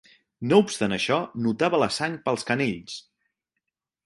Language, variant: Catalan, Central